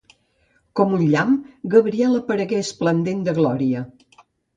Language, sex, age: Catalan, female, 70-79